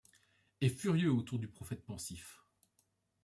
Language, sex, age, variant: French, male, 30-39, Français de métropole